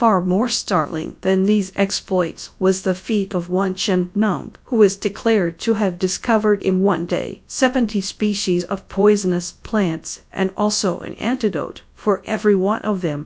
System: TTS, GradTTS